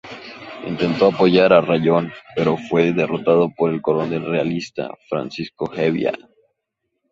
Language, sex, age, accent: Spanish, male, 19-29, México